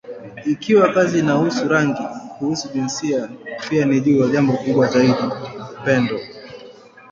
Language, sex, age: Swahili, male, 19-29